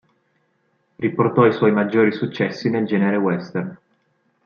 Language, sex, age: Italian, male, 19-29